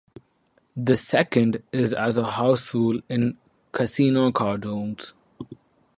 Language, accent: English, India and South Asia (India, Pakistan, Sri Lanka)